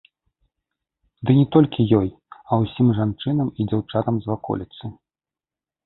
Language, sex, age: Belarusian, male, 30-39